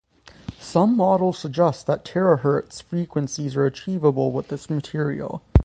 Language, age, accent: English, 19-29, United States English